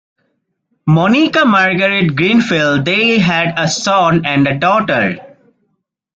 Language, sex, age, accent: English, male, 19-29, India and South Asia (India, Pakistan, Sri Lanka)